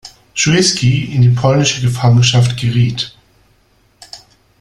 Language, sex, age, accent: German, male, 50-59, Deutschland Deutsch